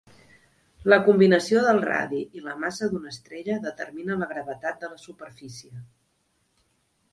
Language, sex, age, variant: Catalan, female, 40-49, Central